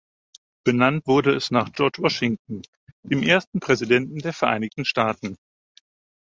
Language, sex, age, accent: German, male, 50-59, Deutschland Deutsch